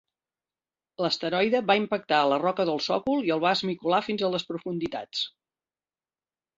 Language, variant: Catalan, Central